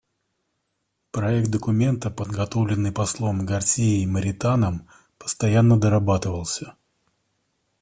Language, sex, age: Russian, male, 30-39